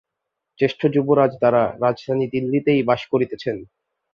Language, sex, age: Bengali, male, 19-29